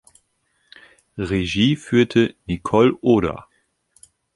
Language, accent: German, Deutschland Deutsch